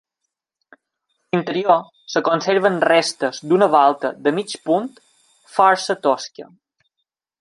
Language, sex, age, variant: Catalan, male, 19-29, Balear